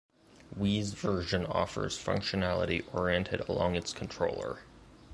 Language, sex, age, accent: English, male, 19-29, United States English